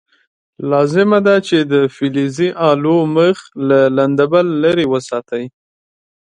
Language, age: Pashto, 19-29